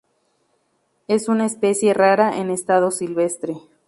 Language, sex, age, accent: Spanish, female, 30-39, México